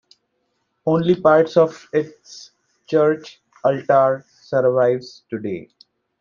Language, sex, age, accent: English, male, 30-39, India and South Asia (India, Pakistan, Sri Lanka)